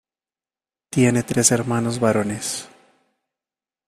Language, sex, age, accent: Spanish, male, 19-29, Andino-Pacífico: Colombia, Perú, Ecuador, oeste de Bolivia y Venezuela andina